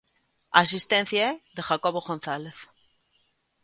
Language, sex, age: Galician, female, 30-39